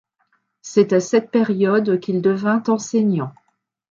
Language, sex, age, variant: French, female, 50-59, Français de métropole